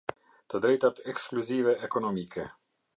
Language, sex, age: Albanian, male, 50-59